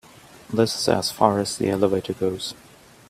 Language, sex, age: English, male, 40-49